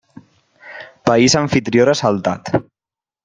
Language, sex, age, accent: Catalan, male, 19-29, valencià